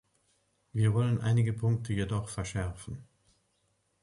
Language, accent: German, Deutschland Deutsch